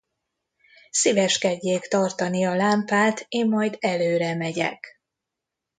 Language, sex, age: Hungarian, female, 50-59